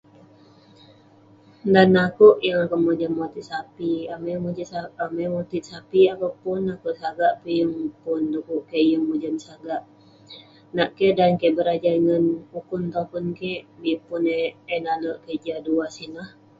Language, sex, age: Western Penan, female, 19-29